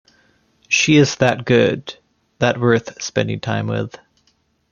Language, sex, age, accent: English, male, 19-29, Canadian English